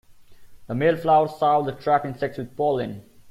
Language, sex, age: English, male, 19-29